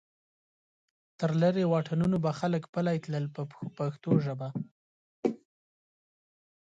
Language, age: Pashto, 30-39